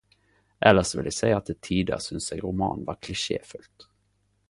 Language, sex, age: Norwegian Nynorsk, male, 19-29